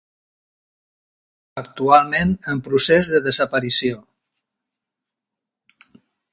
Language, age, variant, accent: Catalan, 60-69, Central, central